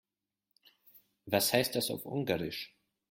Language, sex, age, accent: German, male, 19-29, Österreichisches Deutsch